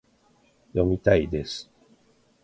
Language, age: Japanese, 50-59